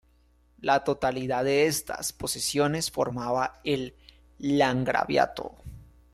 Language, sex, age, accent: Spanish, male, 19-29, Caribe: Cuba, Venezuela, Puerto Rico, República Dominicana, Panamá, Colombia caribeña, México caribeño, Costa del golfo de México